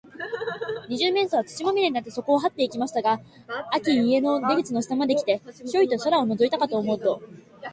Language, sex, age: Japanese, female, 19-29